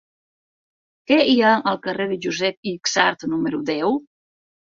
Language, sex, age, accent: Catalan, female, 50-59, aprenent (recent, des del castellà)